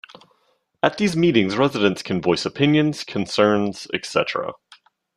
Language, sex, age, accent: English, male, 30-39, United States English